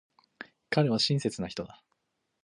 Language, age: Japanese, 19-29